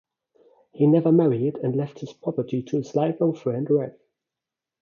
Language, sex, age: English, male, 30-39